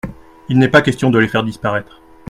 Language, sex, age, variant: French, male, 30-39, Français de métropole